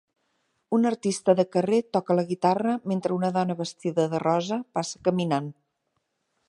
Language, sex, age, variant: Catalan, female, 50-59, Central